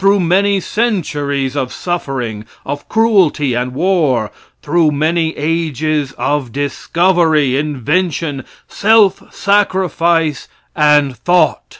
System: none